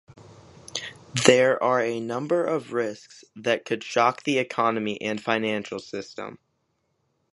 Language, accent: English, United States English